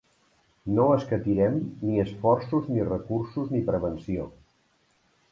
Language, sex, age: Catalan, male, 50-59